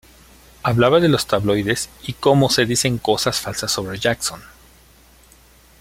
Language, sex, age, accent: Spanish, male, 40-49, México